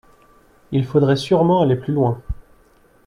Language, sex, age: French, male, 30-39